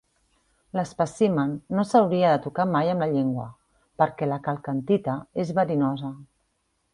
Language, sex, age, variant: Catalan, female, 40-49, Central